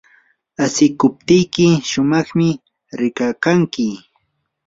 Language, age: Yanahuanca Pasco Quechua, 19-29